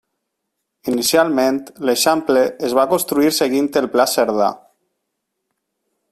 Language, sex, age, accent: Catalan, male, 30-39, valencià